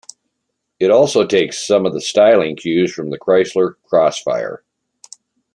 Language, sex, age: English, male, 60-69